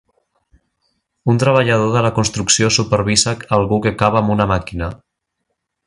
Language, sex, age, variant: Catalan, male, 19-29, Central